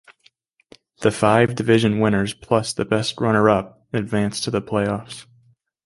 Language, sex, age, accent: English, male, 19-29, United States English